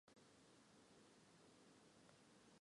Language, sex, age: Japanese, male, 19-29